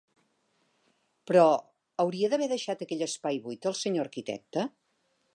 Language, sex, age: Catalan, female, 60-69